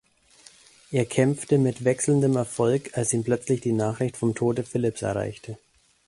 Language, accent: German, Deutschland Deutsch